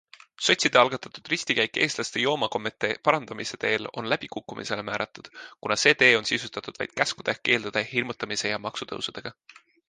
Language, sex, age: Estonian, male, 19-29